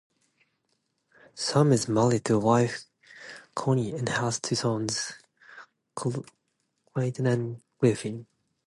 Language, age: English, 19-29